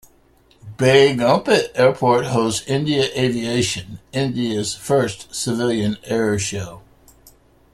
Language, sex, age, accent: English, male, 50-59, United States English